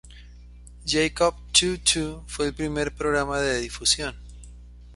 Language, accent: Spanish, Andino-Pacífico: Colombia, Perú, Ecuador, oeste de Bolivia y Venezuela andina